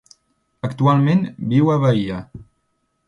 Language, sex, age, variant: Catalan, male, 19-29, Central